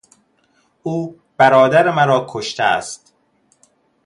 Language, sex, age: Persian, male, 30-39